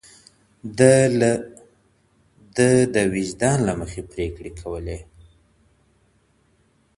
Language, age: Pashto, 30-39